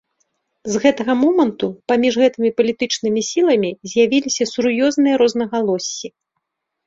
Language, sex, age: Belarusian, female, 40-49